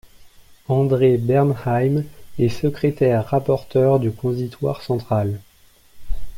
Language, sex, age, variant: French, male, 19-29, Français de métropole